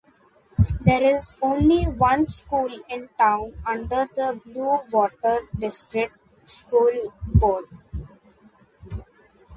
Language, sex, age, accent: English, female, under 19, India and South Asia (India, Pakistan, Sri Lanka)